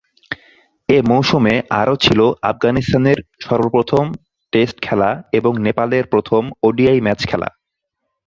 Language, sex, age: Bengali, male, 19-29